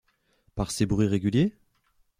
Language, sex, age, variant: French, male, 19-29, Français de métropole